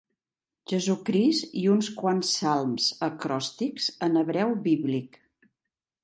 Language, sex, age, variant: Catalan, female, 60-69, Central